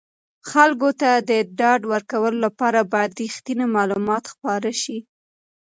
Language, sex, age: Pashto, female, 19-29